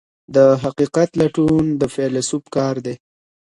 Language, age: Pashto, 30-39